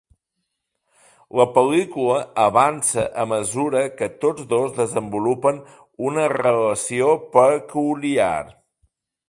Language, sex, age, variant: Catalan, male, 50-59, Central